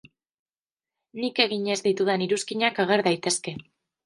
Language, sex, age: Basque, female, 19-29